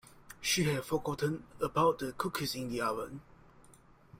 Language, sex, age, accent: English, male, 19-29, Malaysian English